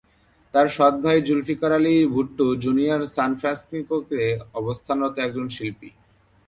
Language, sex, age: Bengali, male, 19-29